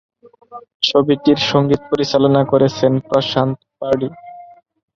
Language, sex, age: Bengali, male, 19-29